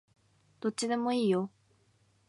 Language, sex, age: Japanese, female, 19-29